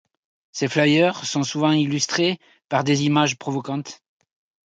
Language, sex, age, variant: French, male, 60-69, Français de métropole